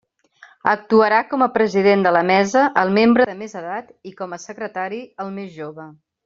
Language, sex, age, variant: Catalan, female, 40-49, Central